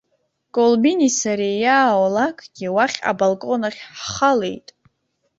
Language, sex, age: Abkhazian, female, under 19